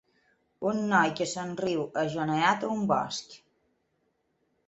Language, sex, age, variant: Catalan, female, 40-49, Balear